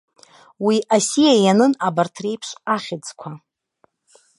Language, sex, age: Abkhazian, female, 40-49